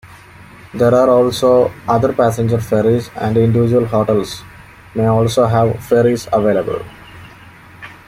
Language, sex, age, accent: English, male, 19-29, India and South Asia (India, Pakistan, Sri Lanka)